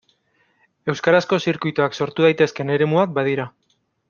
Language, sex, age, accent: Basque, male, 19-29, Mendebalekoa (Araba, Bizkaia, Gipuzkoako mendebaleko herri batzuk)